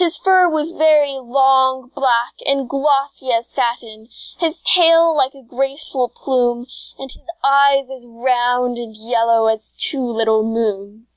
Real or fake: real